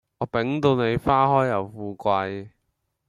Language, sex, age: Cantonese, male, under 19